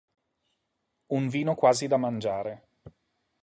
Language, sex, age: Italian, male, 30-39